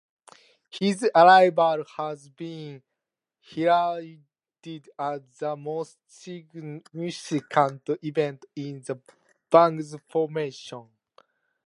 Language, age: English, 19-29